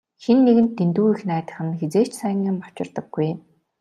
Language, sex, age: Mongolian, female, 19-29